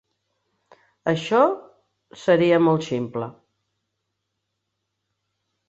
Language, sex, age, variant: Catalan, female, 60-69, Central